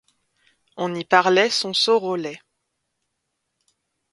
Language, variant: French, Français de métropole